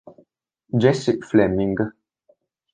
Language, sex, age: Italian, male, 19-29